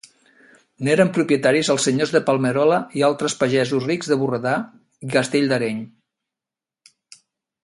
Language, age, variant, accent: Catalan, 60-69, Central, central